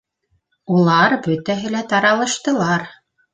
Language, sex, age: Bashkir, female, 50-59